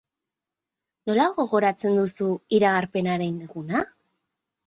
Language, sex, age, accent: Basque, female, 19-29, Nafar-lapurtarra edo Zuberotarra (Lapurdi, Nafarroa Beherea, Zuberoa)